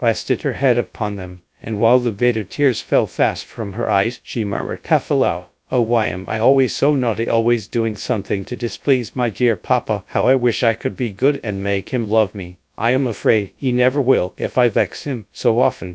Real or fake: fake